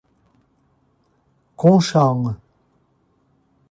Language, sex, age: Portuguese, male, 40-49